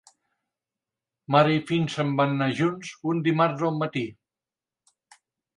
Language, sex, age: Catalan, male, 70-79